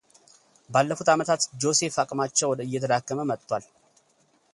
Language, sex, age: Amharic, male, 30-39